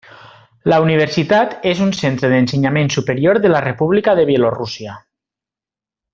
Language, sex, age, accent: Catalan, male, 19-29, valencià